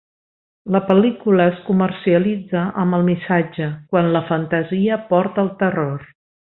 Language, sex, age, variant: Catalan, female, 60-69, Central